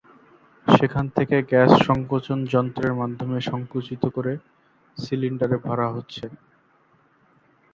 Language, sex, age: Bengali, male, 19-29